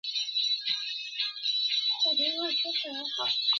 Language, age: Pashto, 19-29